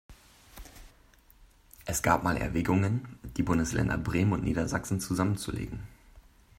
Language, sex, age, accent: German, male, 19-29, Deutschland Deutsch